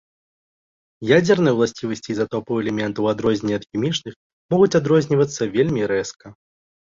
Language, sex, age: Belarusian, male, 19-29